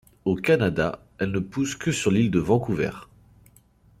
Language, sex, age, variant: French, male, 30-39, Français de métropole